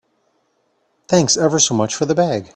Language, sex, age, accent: English, male, 40-49, United States English